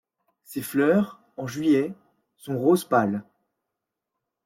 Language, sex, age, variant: French, male, 19-29, Français de métropole